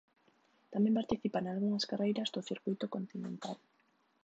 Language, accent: Galician, Normativo (estándar)